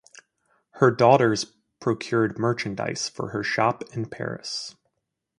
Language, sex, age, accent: English, male, 30-39, United States English